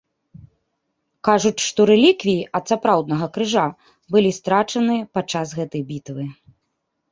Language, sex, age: Belarusian, female, 40-49